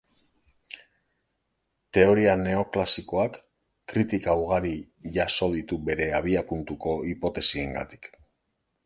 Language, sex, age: Basque, male, 40-49